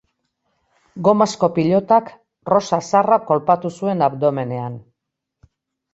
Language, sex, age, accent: Basque, female, 60-69, Mendebalekoa (Araba, Bizkaia, Gipuzkoako mendebaleko herri batzuk)